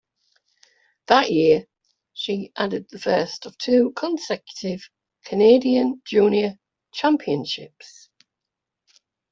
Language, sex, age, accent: English, female, 60-69, England English